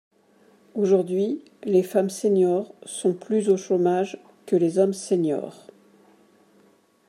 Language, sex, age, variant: French, female, 40-49, Français de métropole